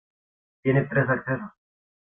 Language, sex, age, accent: Spanish, male, 19-29, América central